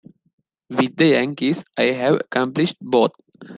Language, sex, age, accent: English, male, 19-29, India and South Asia (India, Pakistan, Sri Lanka)